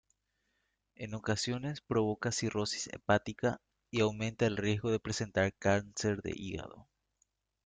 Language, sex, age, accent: Spanish, male, 19-29, Rioplatense: Argentina, Uruguay, este de Bolivia, Paraguay